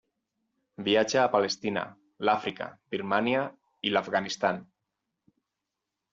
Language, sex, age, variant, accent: Catalan, male, 40-49, Valencià septentrional, valencià